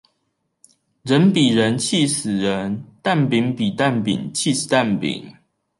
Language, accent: Chinese, 出生地：臺中市